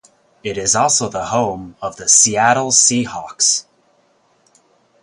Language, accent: English, United States English